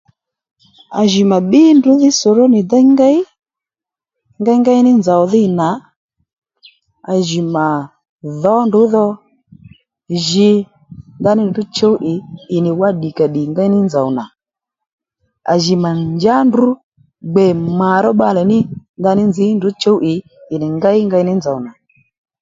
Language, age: Lendu, 19-29